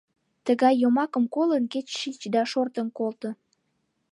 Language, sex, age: Mari, female, under 19